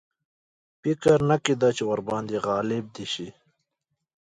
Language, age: Pashto, 19-29